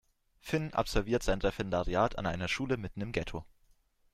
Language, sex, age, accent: German, male, 19-29, Deutschland Deutsch